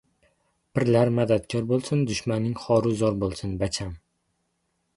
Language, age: Uzbek, 19-29